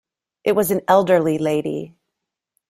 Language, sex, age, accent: English, female, 40-49, United States English